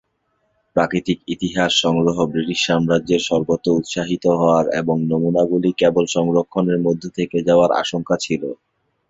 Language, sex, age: Bengali, male, 19-29